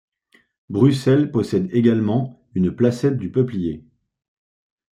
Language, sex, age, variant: French, male, 19-29, Français de métropole